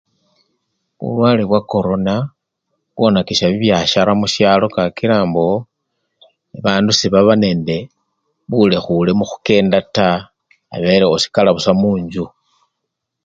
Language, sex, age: Luyia, male, 60-69